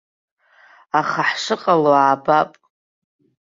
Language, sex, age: Abkhazian, female, 40-49